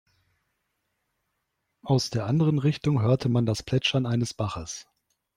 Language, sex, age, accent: German, male, 30-39, Deutschland Deutsch